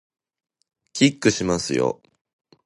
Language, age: Japanese, 19-29